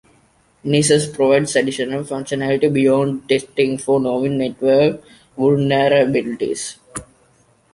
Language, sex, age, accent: English, male, under 19, India and South Asia (India, Pakistan, Sri Lanka)